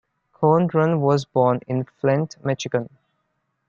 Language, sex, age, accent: English, male, 19-29, India and South Asia (India, Pakistan, Sri Lanka)